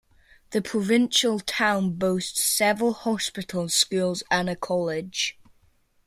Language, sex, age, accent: English, male, under 19, Welsh English